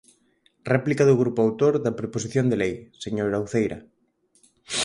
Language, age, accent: Galician, 19-29, Oriental (común en zona oriental)